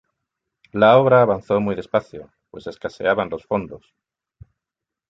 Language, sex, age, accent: Spanish, male, 40-49, España: Sur peninsular (Andalucia, Extremadura, Murcia)